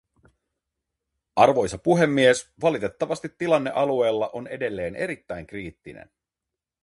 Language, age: Finnish, 40-49